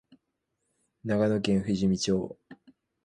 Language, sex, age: Japanese, male, 19-29